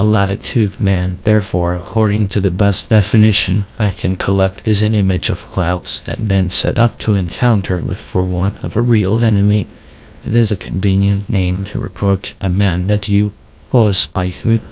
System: TTS, GlowTTS